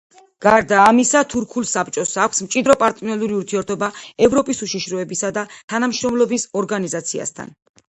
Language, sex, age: Georgian, female, 40-49